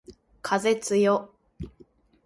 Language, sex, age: Japanese, female, 19-29